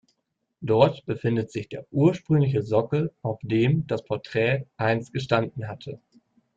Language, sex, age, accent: German, male, 19-29, Deutschland Deutsch